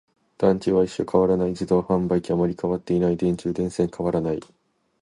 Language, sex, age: Japanese, male, 19-29